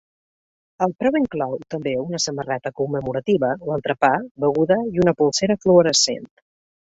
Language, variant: Catalan, Balear